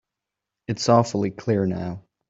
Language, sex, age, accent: English, male, 19-29, United States English